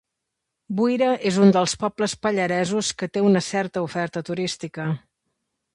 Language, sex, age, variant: Catalan, female, 40-49, Central